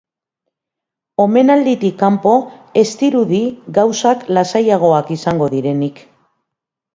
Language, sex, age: Basque, female, 50-59